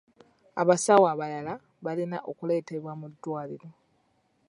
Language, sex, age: Ganda, female, 19-29